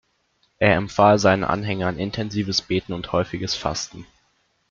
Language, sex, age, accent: German, male, under 19, Deutschland Deutsch